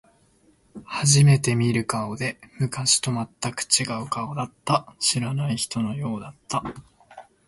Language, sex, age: Japanese, male, 19-29